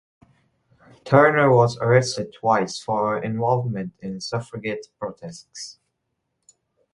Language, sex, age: English, male, under 19